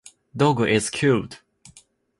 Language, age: Japanese, 19-29